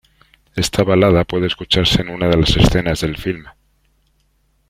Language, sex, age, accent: Spanish, male, 40-49, España: Centro-Sur peninsular (Madrid, Toledo, Castilla-La Mancha)